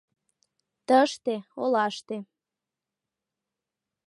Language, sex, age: Mari, female, 19-29